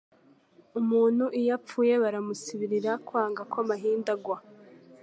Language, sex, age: Kinyarwanda, female, 19-29